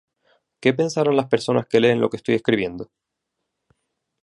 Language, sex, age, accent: Spanish, male, 19-29, España: Islas Canarias